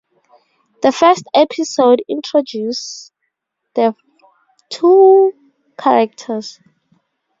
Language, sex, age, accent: English, female, 19-29, Southern African (South Africa, Zimbabwe, Namibia)